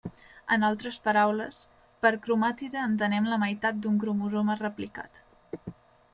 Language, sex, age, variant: Catalan, female, 19-29, Central